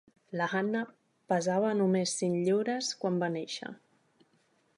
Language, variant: Catalan, Nord-Occidental